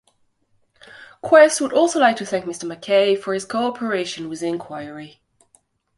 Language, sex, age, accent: English, female, 30-39, Irish English